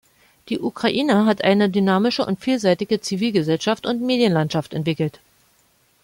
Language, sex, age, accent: German, female, 50-59, Deutschland Deutsch